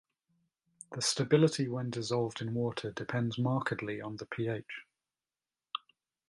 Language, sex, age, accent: English, male, 40-49, England English